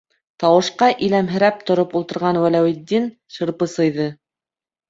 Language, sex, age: Bashkir, female, 30-39